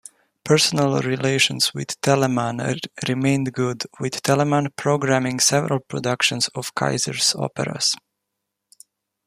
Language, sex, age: English, male, 19-29